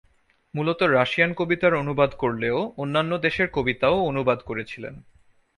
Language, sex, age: Bengali, male, 19-29